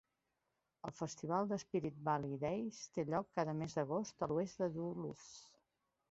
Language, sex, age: Catalan, female, 50-59